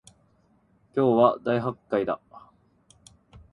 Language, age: Japanese, 19-29